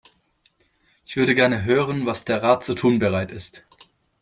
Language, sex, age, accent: German, male, 19-29, Deutschland Deutsch